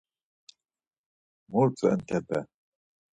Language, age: Laz, 60-69